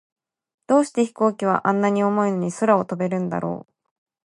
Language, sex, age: Japanese, female, 19-29